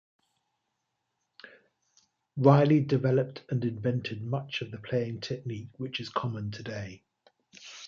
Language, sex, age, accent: English, male, 50-59, England English